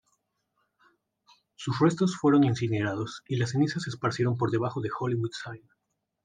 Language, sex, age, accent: Spanish, male, 19-29, México